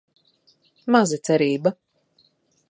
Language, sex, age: Latvian, female, 30-39